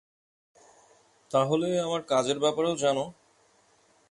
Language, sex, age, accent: Bengali, male, 30-39, প্রমিত